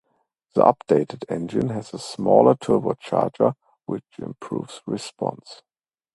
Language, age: English, 30-39